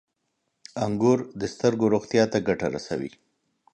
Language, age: Pashto, 30-39